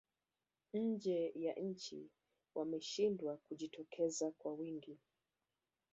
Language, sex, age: Swahili, female, 60-69